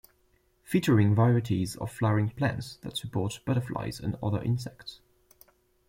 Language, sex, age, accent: English, male, 19-29, England English